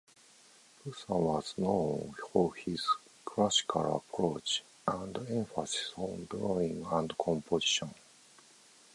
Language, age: English, 50-59